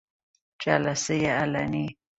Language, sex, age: Persian, female, 40-49